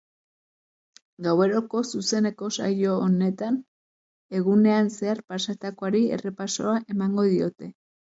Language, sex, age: Basque, female, 30-39